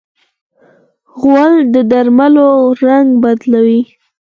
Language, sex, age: Pashto, female, under 19